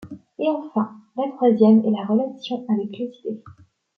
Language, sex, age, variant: French, female, 19-29, Français de métropole